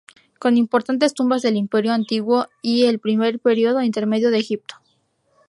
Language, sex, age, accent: Spanish, female, 19-29, México